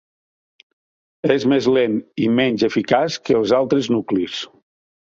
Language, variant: Catalan, Nord-Occidental